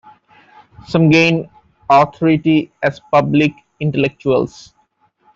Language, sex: English, male